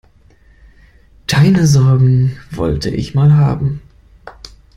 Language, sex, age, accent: German, male, 19-29, Deutschland Deutsch